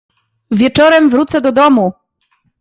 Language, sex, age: Polish, female, 19-29